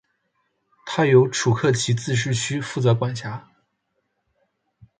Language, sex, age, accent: Chinese, male, under 19, 出生地：湖北省